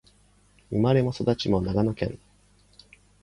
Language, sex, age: Japanese, male, 40-49